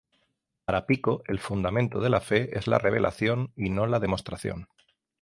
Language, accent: Spanish, España: Centro-Sur peninsular (Madrid, Toledo, Castilla-La Mancha); España: Sur peninsular (Andalucia, Extremadura, Murcia)